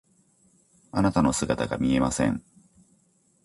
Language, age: Japanese, 40-49